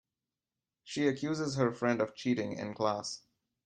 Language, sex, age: English, male, 19-29